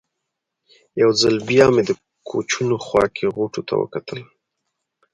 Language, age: Pashto, 19-29